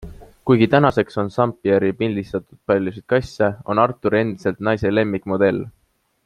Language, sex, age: Estonian, male, 19-29